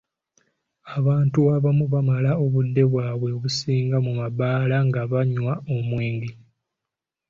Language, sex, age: Ganda, male, 19-29